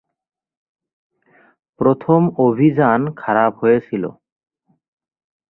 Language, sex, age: Bengali, male, 19-29